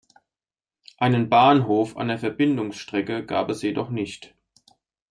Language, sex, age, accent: German, male, 30-39, Deutschland Deutsch